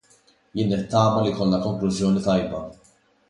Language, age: Maltese, 19-29